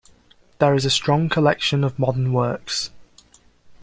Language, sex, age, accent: English, male, under 19, England English